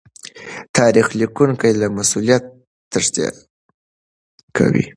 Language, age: Pashto, under 19